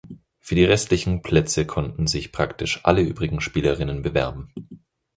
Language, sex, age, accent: German, male, 30-39, Deutschland Deutsch